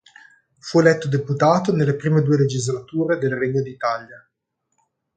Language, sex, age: Italian, male, 40-49